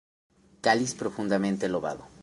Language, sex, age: Spanish, male, 30-39